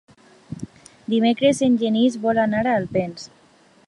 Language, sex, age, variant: Catalan, female, under 19, Alacantí